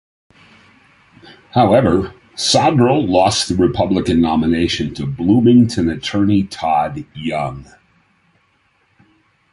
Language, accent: English, United States English